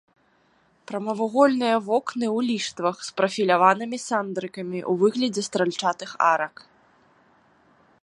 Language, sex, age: Belarusian, female, 30-39